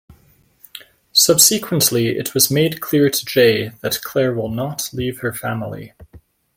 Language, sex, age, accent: English, male, 30-39, United States English